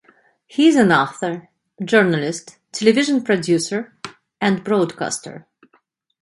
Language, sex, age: English, female, 50-59